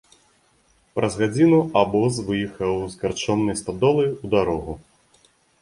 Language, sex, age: Belarusian, male, 30-39